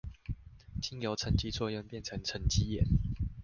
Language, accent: Chinese, 出生地：桃園市